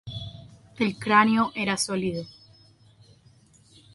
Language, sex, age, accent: Spanish, female, 19-29, Caribe: Cuba, Venezuela, Puerto Rico, República Dominicana, Panamá, Colombia caribeña, México caribeño, Costa del golfo de México